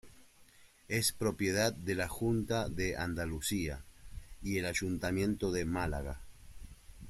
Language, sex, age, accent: Spanish, male, 40-49, Rioplatense: Argentina, Uruguay, este de Bolivia, Paraguay